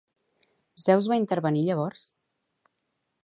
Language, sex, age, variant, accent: Catalan, female, 40-49, Central, central